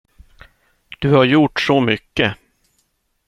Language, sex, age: Swedish, male, 50-59